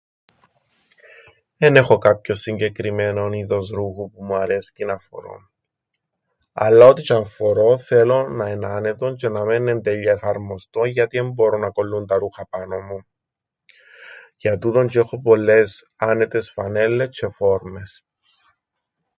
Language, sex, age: Greek, male, 40-49